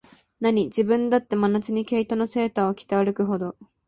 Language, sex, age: Japanese, female, 19-29